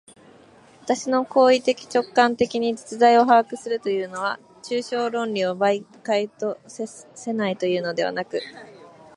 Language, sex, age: Japanese, female, 19-29